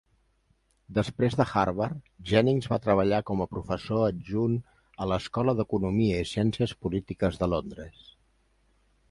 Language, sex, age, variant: Catalan, male, 50-59, Central